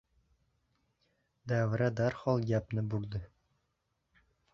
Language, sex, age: Uzbek, male, 19-29